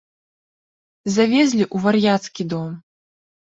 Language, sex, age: Belarusian, female, 30-39